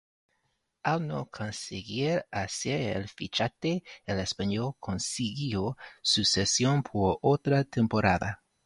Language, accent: Spanish, España: Centro-Sur peninsular (Madrid, Toledo, Castilla-La Mancha)